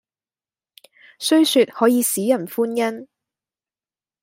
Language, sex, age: Cantonese, female, 19-29